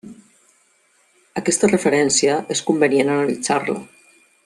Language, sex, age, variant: Catalan, female, 50-59, Central